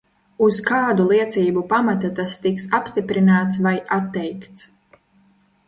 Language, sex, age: Latvian, female, 19-29